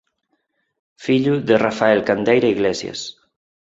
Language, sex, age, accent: Galician, male, 30-39, Neofalante